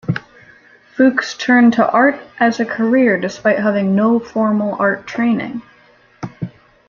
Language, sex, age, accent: English, female, 19-29, United States English